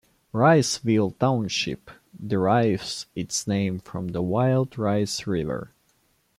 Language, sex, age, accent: English, male, 19-29, England English